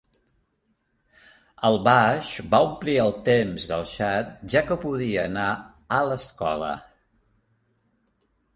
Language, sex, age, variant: Catalan, male, 50-59, Central